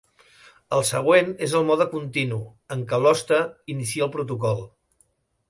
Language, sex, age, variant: Catalan, male, 50-59, Central